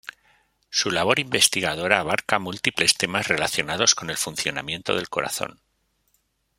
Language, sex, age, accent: Spanish, male, 50-59, España: Norte peninsular (Asturias, Castilla y León, Cantabria, País Vasco, Navarra, Aragón, La Rioja, Guadalajara, Cuenca)